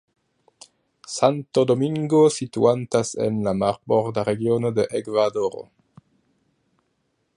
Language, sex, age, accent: Esperanto, male, under 19, Internacia